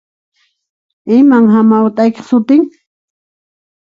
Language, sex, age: Puno Quechua, female, 60-69